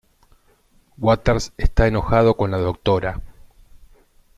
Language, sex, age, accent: Spanish, male, 30-39, Rioplatense: Argentina, Uruguay, este de Bolivia, Paraguay